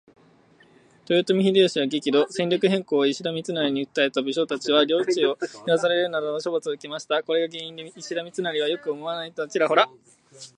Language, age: Japanese, under 19